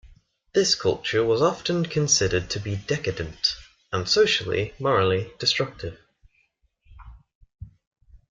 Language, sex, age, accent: English, male, under 19, England English